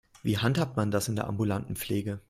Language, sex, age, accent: German, male, 19-29, Deutschland Deutsch